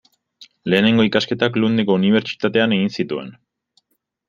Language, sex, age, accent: Basque, male, 19-29, Mendebalekoa (Araba, Bizkaia, Gipuzkoako mendebaleko herri batzuk)